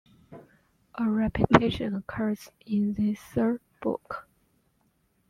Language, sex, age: English, female, 19-29